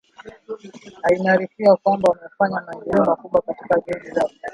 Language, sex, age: Swahili, male, 19-29